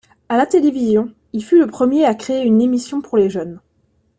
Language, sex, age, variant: French, female, 19-29, Français de métropole